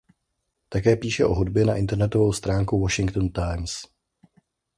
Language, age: Czech, 30-39